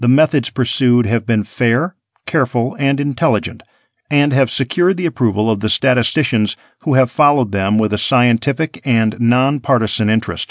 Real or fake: real